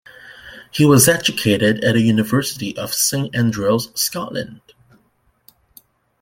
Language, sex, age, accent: English, male, 30-39, Canadian English